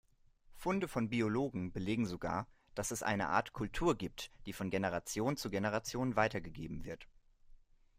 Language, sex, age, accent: German, male, 19-29, Deutschland Deutsch